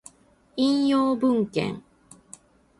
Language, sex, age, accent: Japanese, female, 60-69, 関西